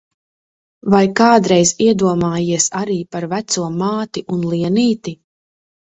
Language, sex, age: Latvian, female, 30-39